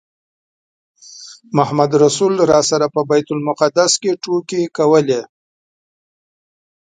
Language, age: Pashto, 40-49